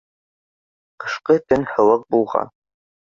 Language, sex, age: Bashkir, male, under 19